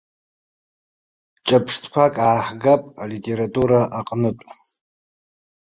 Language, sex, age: Abkhazian, male, 40-49